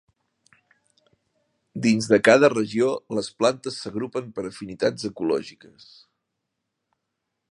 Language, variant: Catalan, Central